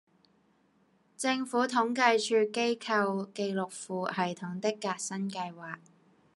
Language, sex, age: Cantonese, female, 19-29